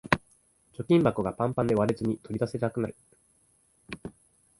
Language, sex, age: Japanese, male, 19-29